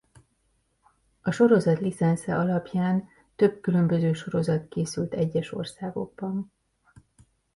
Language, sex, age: Hungarian, female, 40-49